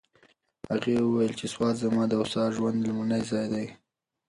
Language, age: Pashto, under 19